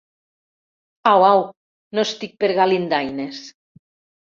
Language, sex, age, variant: Catalan, female, 60-69, Septentrional